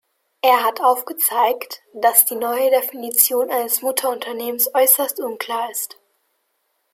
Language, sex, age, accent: German, male, under 19, Deutschland Deutsch